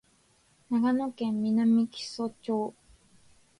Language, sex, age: Japanese, female, 19-29